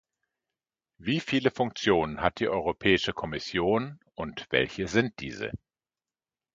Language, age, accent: German, 50-59, Deutschland Deutsch